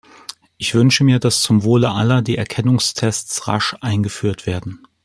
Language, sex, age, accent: German, male, 40-49, Deutschland Deutsch